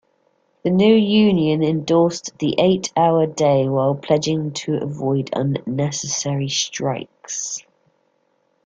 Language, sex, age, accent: English, female, 40-49, England English